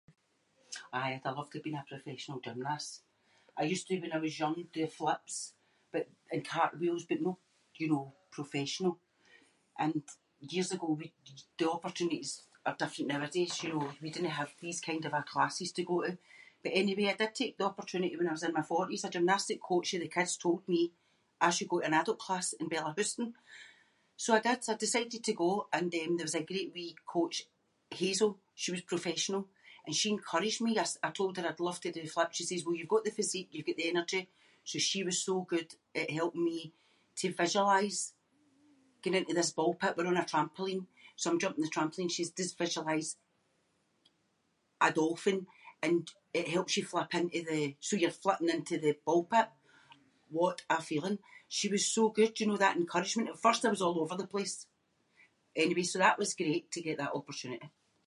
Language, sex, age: Scots, female, 60-69